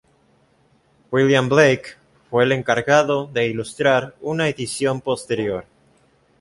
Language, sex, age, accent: Spanish, male, 19-29, México